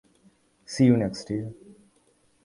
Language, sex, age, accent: English, male, under 19, England English